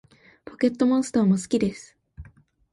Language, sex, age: Japanese, female, 19-29